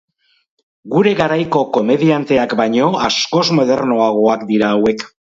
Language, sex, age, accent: Basque, male, 60-69, Mendebalekoa (Araba, Bizkaia, Gipuzkoako mendebaleko herri batzuk)